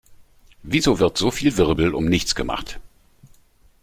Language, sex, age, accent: German, male, 50-59, Deutschland Deutsch